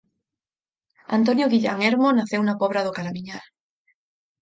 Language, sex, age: Galician, female, 19-29